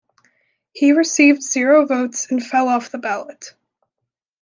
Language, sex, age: English, female, under 19